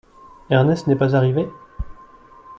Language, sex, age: French, male, 30-39